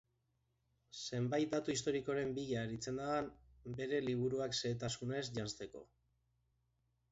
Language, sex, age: Basque, male, 40-49